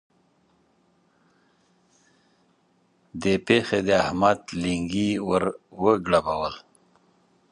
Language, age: Pashto, 50-59